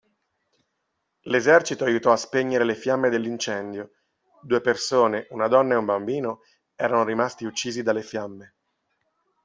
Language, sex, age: Italian, male, 40-49